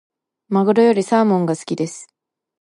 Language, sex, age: Japanese, female, 19-29